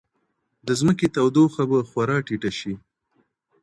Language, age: Pashto, 30-39